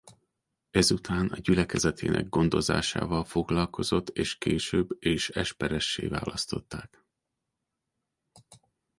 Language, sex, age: Hungarian, male, 40-49